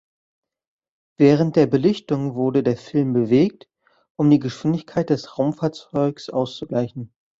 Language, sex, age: German, male, 30-39